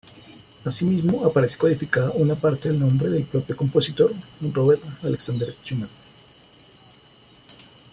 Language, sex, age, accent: Spanish, male, 30-39, Andino-Pacífico: Colombia, Perú, Ecuador, oeste de Bolivia y Venezuela andina